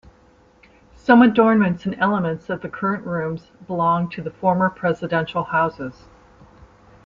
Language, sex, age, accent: English, female, 50-59, United States English